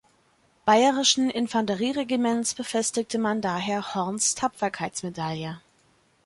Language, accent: German, Deutschland Deutsch